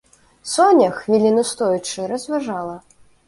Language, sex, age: Belarusian, female, 19-29